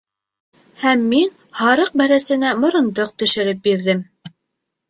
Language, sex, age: Bashkir, female, 19-29